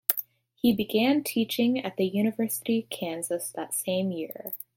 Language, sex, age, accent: English, female, under 19, United States English